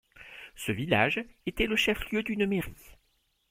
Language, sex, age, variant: French, male, 40-49, Français de métropole